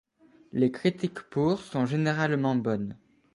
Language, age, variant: French, under 19, Français de métropole